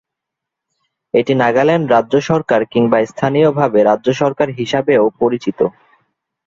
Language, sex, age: Bengali, male, 19-29